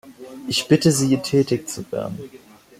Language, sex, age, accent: German, male, 19-29, Deutschland Deutsch